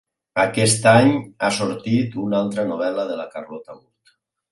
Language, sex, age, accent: Catalan, male, 60-69, valencià